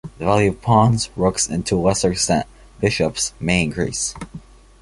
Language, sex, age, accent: English, male, under 19, Canadian English